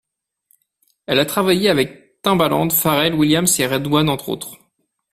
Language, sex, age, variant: French, male, 30-39, Français de métropole